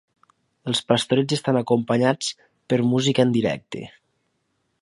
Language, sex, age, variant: Catalan, male, 19-29, Nord-Occidental